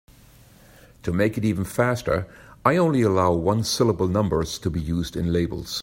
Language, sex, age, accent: English, male, 60-69, United States English